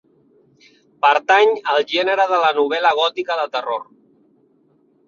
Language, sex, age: Catalan, male, 40-49